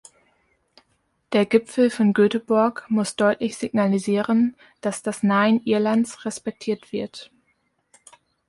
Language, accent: German, Deutschland Deutsch